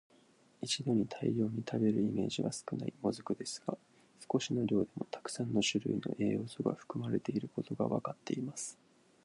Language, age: Japanese, under 19